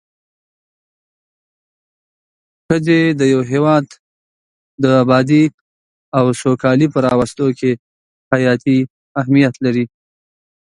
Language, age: Pashto, 30-39